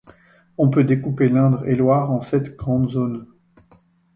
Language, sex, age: French, male, 50-59